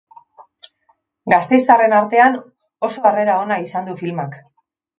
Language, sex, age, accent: Basque, female, 50-59, Mendebalekoa (Araba, Bizkaia, Gipuzkoako mendebaleko herri batzuk)